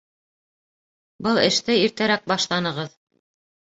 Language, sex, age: Bashkir, female, 40-49